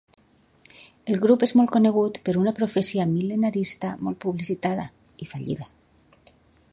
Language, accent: Catalan, valencià; valencià meridional